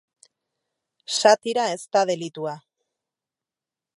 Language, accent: Basque, Erdialdekoa edo Nafarra (Gipuzkoa, Nafarroa)